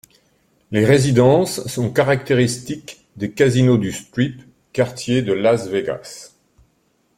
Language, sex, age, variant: French, male, 50-59, Français de métropole